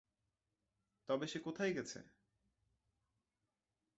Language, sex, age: Bengali, male, 19-29